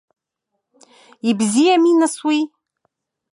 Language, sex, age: Abkhazian, female, 40-49